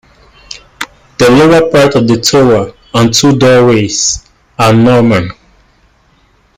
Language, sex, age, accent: English, male, 19-29, England English